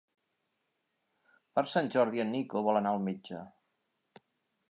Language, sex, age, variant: Catalan, male, 50-59, Central